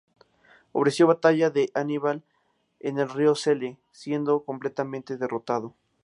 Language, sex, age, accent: Spanish, male, 19-29, México